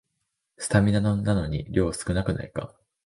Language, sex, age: Japanese, male, under 19